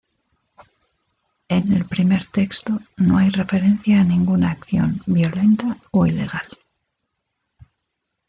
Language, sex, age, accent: Spanish, female, 40-49, España: Norte peninsular (Asturias, Castilla y León, Cantabria, País Vasco, Navarra, Aragón, La Rioja, Guadalajara, Cuenca)